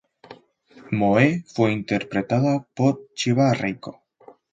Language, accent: Spanish, España: Centro-Sur peninsular (Madrid, Toledo, Castilla-La Mancha)